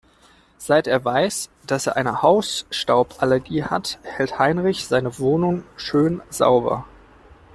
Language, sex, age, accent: German, male, 19-29, Deutschland Deutsch